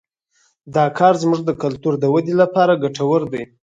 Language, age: Pashto, 19-29